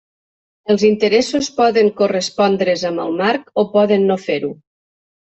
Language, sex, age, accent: Catalan, female, 50-59, valencià